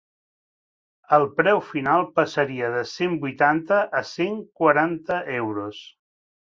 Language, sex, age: Catalan, male, 40-49